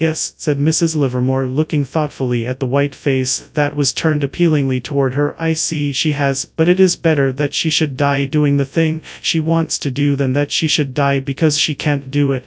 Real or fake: fake